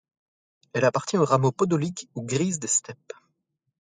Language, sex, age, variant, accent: French, male, 30-39, Français d'Europe, Français de Belgique